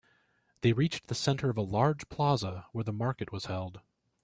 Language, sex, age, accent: English, male, 30-39, United States English